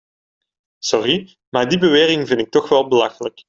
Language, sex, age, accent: Dutch, male, 19-29, Belgisch Nederlands